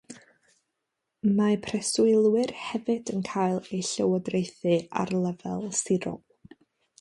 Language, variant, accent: Welsh, North-Western Welsh, Y Deyrnas Unedig Cymraeg